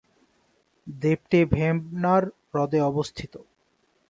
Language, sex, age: Bengali, male, 19-29